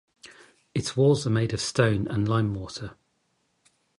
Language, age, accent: English, 50-59, England English